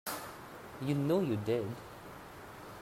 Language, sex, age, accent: English, male, 19-29, India and South Asia (India, Pakistan, Sri Lanka)